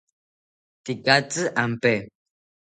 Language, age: South Ucayali Ashéninka, under 19